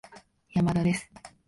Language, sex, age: Japanese, female, 19-29